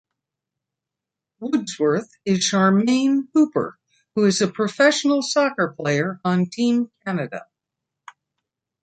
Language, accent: English, United States English